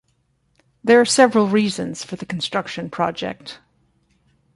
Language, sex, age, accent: English, female, 50-59, United States English